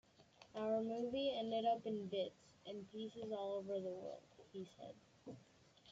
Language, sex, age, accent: English, male, under 19, United States English